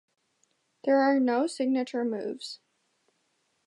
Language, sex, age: English, female, 19-29